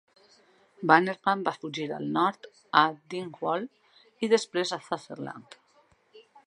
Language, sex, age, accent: Catalan, female, 40-49, valencià